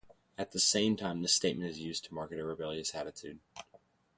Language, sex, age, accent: English, male, 19-29, United States English